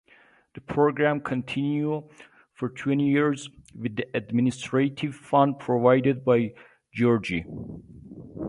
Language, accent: English, United States English